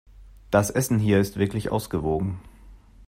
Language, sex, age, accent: German, male, 19-29, Deutschland Deutsch